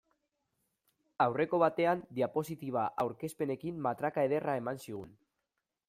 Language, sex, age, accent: Basque, male, 19-29, Mendebalekoa (Araba, Bizkaia, Gipuzkoako mendebaleko herri batzuk)